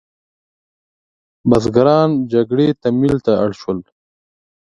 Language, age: Pashto, 19-29